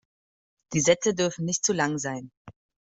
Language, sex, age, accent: German, female, 30-39, Deutschland Deutsch